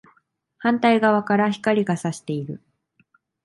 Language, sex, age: Japanese, female, 19-29